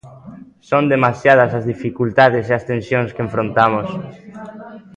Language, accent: Galician, Atlántico (seseo e gheada)